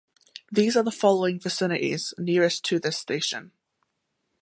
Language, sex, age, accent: English, female, 19-29, Scottish English